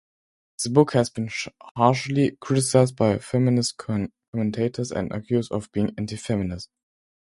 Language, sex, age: English, male, under 19